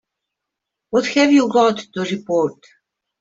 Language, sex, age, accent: English, female, 50-59, Australian English